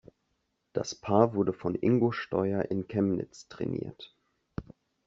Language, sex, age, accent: German, male, 19-29, Deutschland Deutsch